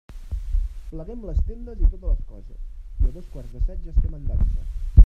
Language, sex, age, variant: Catalan, male, 19-29, Central